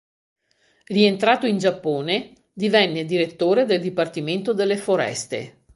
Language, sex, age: Italian, female, 60-69